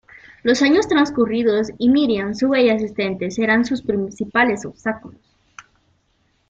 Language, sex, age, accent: Spanish, female, 19-29, América central